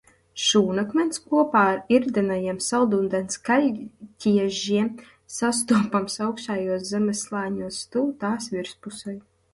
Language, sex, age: Latvian, female, 19-29